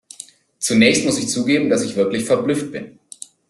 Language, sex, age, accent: German, male, 30-39, Deutschland Deutsch